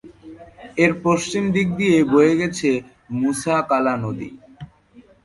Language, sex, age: Bengali, male, 19-29